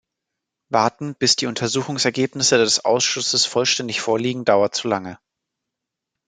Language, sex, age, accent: German, male, 19-29, Deutschland Deutsch